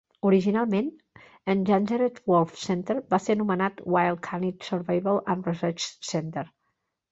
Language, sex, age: Catalan, female, 40-49